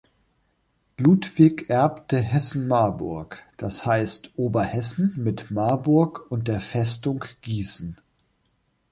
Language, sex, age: German, male, 40-49